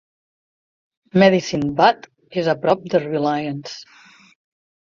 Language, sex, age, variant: Catalan, female, 40-49, Central